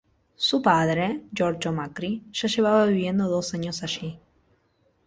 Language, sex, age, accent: Spanish, female, 19-29, Rioplatense: Argentina, Uruguay, este de Bolivia, Paraguay